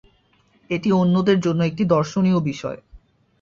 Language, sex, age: Bengali, male, under 19